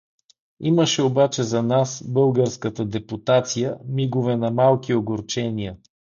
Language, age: Bulgarian, 60-69